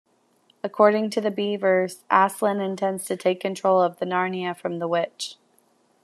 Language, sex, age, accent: English, female, 19-29, United States English